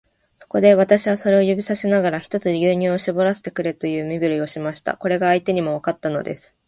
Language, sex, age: Japanese, female, 19-29